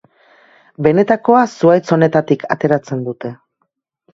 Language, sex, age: Basque, female, 40-49